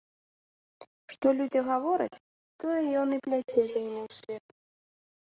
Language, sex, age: Belarusian, female, 30-39